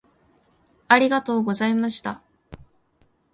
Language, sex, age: Japanese, female, 19-29